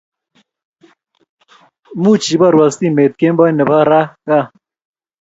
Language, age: Kalenjin, 19-29